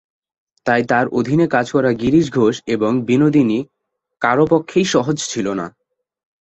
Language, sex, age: Bengali, male, 19-29